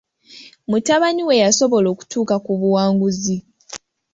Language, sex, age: Ganda, female, 19-29